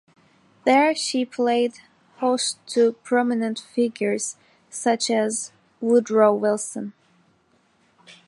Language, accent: English, Turkish